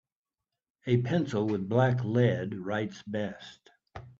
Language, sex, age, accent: English, male, 60-69, United States English